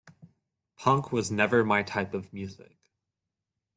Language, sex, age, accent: English, male, 19-29, Canadian English